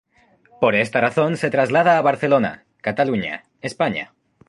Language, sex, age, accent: Spanish, male, 19-29, España: Centro-Sur peninsular (Madrid, Toledo, Castilla-La Mancha)